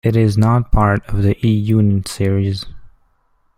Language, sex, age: English, male, 19-29